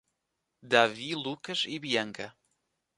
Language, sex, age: Portuguese, male, 30-39